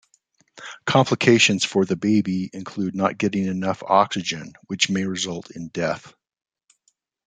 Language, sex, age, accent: English, male, 50-59, United States English